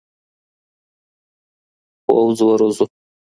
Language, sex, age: Pashto, female, 19-29